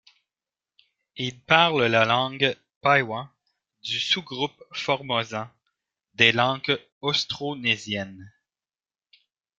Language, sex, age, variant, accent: French, male, 30-39, Français d'Amérique du Nord, Français du Canada